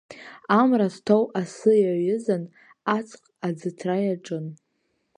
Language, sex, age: Abkhazian, female, under 19